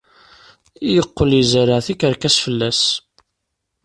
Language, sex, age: Kabyle, male, 19-29